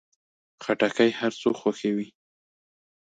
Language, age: Pashto, 30-39